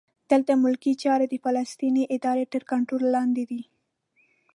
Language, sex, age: Pashto, female, 19-29